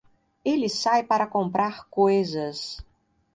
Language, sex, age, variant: Portuguese, female, 40-49, Portuguese (Brasil)